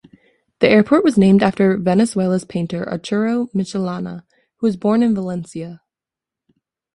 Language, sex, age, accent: English, female, under 19, United States English